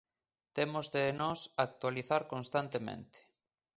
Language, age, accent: Galician, 30-39, Atlántico (seseo e gheada)